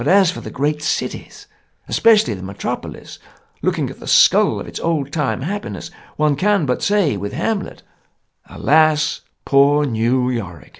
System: none